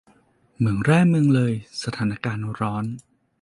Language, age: Thai, 40-49